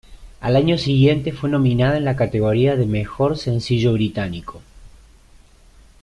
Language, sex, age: Spanish, male, 30-39